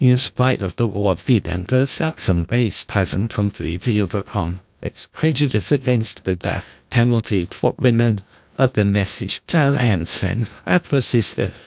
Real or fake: fake